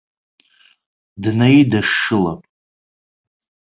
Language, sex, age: Abkhazian, male, 30-39